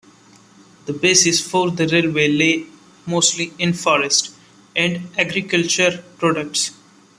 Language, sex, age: English, male, 19-29